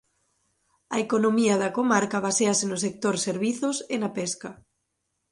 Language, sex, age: Galician, female, 19-29